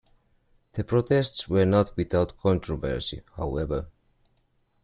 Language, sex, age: English, male, 30-39